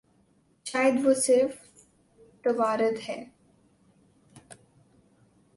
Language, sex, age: Urdu, female, 19-29